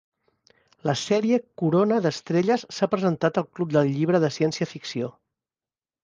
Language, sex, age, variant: Catalan, male, 50-59, Central